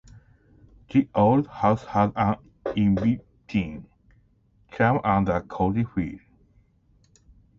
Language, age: Japanese, 40-49